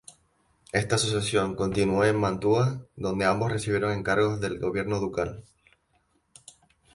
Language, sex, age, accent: Spanish, male, 19-29, España: Islas Canarias